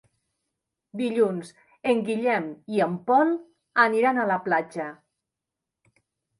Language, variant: Catalan, Central